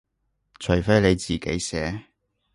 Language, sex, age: Cantonese, male, 30-39